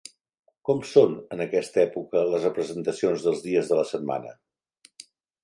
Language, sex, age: Catalan, male, 60-69